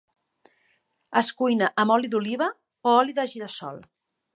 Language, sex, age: Catalan, female, 50-59